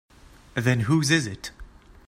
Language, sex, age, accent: English, male, 19-29, Canadian English